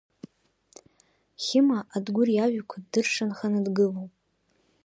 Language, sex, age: Abkhazian, female, 19-29